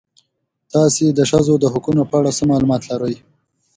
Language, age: Pashto, 19-29